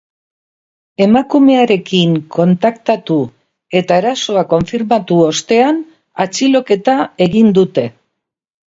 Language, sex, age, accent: Basque, female, 60-69, Mendebalekoa (Araba, Bizkaia, Gipuzkoako mendebaleko herri batzuk)